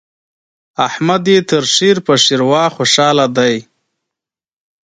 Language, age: Pashto, 19-29